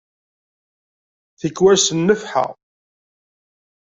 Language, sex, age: Kabyle, male, 40-49